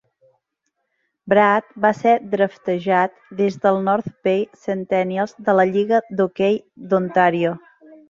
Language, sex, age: Catalan, female, 40-49